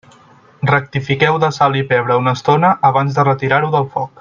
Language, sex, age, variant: Catalan, male, 19-29, Central